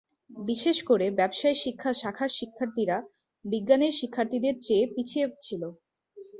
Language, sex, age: Bengali, female, 19-29